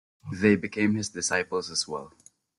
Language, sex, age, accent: English, male, 19-29, Filipino